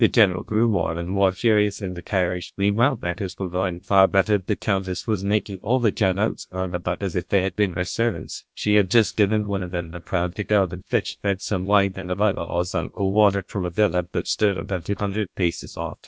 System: TTS, GlowTTS